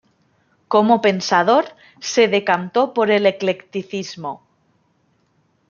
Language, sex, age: Spanish, female, 19-29